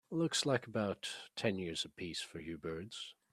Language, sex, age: English, male, 19-29